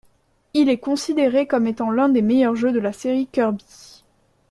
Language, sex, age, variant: French, female, 19-29, Français de métropole